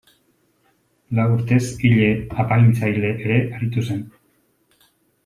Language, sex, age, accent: Basque, male, 40-49, Mendebalekoa (Araba, Bizkaia, Gipuzkoako mendebaleko herri batzuk)